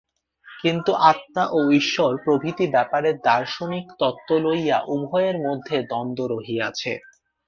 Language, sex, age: Bengali, male, 19-29